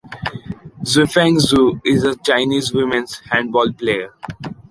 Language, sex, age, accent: English, male, 19-29, India and South Asia (India, Pakistan, Sri Lanka)